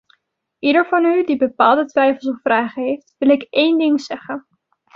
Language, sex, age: Dutch, female, 19-29